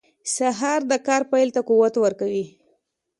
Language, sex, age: Pashto, female, 19-29